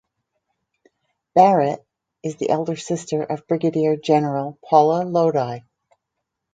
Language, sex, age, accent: English, female, 60-69, United States English